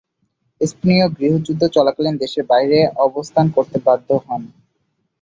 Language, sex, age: Bengali, male, 19-29